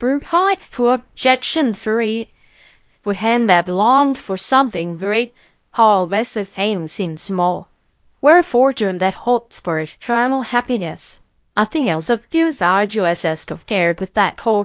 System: TTS, VITS